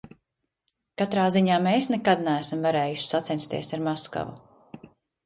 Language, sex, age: Latvian, female, 30-39